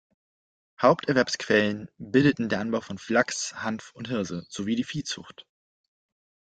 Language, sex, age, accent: German, male, 19-29, Deutschland Deutsch